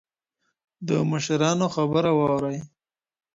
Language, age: Pashto, 19-29